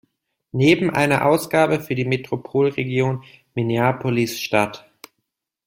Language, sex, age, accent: German, male, 19-29, Deutschland Deutsch